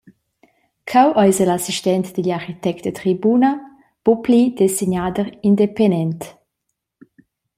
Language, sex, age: Romansh, female, 19-29